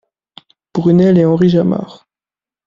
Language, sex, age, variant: French, male, 19-29, Français de métropole